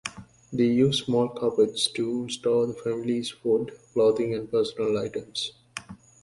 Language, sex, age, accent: English, male, 19-29, United States English